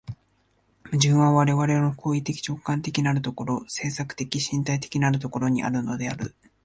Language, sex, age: Japanese, male, 19-29